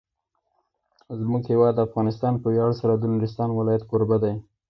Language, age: Pashto, 19-29